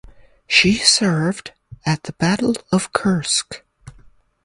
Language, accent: English, United States English